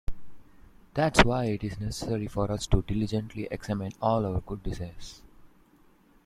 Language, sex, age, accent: English, male, under 19, India and South Asia (India, Pakistan, Sri Lanka)